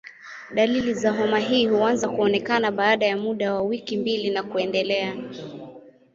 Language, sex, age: Swahili, male, 30-39